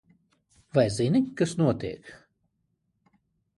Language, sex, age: Latvian, male, 40-49